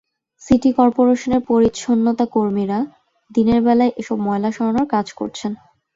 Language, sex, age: Bengali, female, 19-29